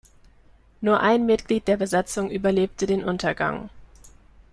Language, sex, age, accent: German, female, 19-29, Deutschland Deutsch